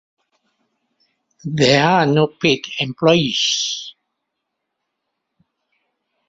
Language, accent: English, Malaysian English